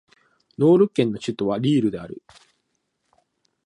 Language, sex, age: Japanese, male, 19-29